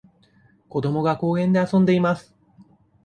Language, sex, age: Japanese, male, 40-49